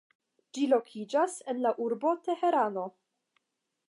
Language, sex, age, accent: Esperanto, female, 19-29, Internacia